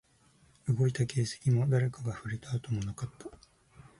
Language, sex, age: Japanese, male, 19-29